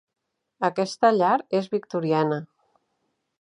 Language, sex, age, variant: Catalan, female, 50-59, Central